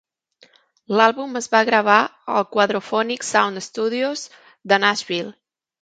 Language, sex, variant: Catalan, female, Central